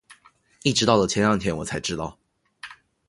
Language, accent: Chinese, 出生地：浙江省